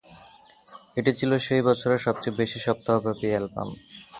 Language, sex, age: Bengali, male, 30-39